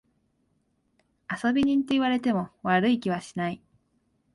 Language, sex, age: Japanese, female, 19-29